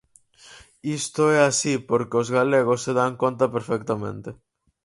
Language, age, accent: Galician, 19-29, Atlántico (seseo e gheada)